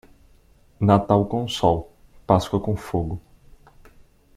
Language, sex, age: Portuguese, male, 19-29